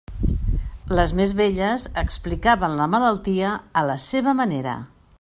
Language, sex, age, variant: Catalan, female, 60-69, Central